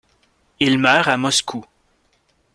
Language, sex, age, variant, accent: French, male, 19-29, Français d'Amérique du Nord, Français du Canada